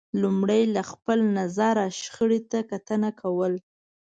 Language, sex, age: Pashto, female, 19-29